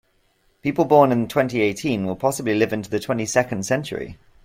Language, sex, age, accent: English, male, 19-29, England English